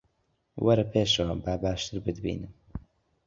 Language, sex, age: Central Kurdish, male, 19-29